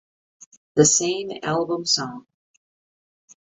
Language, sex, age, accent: English, female, 50-59, United States English